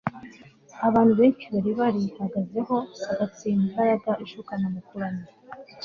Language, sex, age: Kinyarwanda, female, 19-29